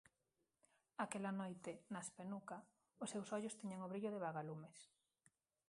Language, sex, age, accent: Galician, female, 30-39, Normativo (estándar)